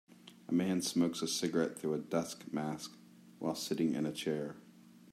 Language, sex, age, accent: English, male, 50-59, United States English